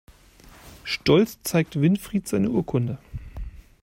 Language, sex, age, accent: German, male, 40-49, Deutschland Deutsch